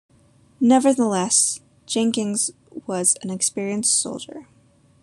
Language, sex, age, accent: English, female, under 19, United States English